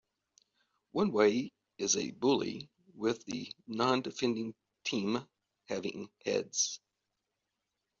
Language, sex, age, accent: English, male, 40-49, United States English